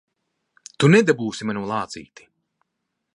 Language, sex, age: Latvian, male, 30-39